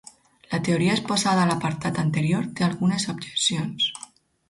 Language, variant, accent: Catalan, Alacantí, valencià